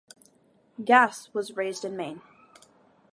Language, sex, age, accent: English, female, under 19, United States English